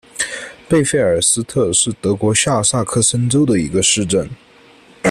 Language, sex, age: Chinese, male, 19-29